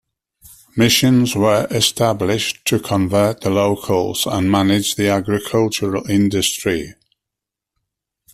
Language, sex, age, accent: English, male, 70-79, England English